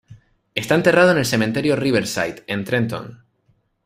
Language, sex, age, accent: Spanish, male, 19-29, España: Islas Canarias